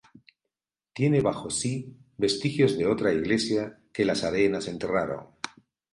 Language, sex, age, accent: Spanish, male, 50-59, Caribe: Cuba, Venezuela, Puerto Rico, República Dominicana, Panamá, Colombia caribeña, México caribeño, Costa del golfo de México